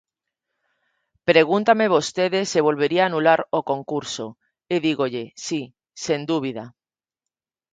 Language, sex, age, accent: Galician, female, 40-49, Normativo (estándar)